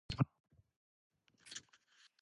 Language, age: Japanese, 19-29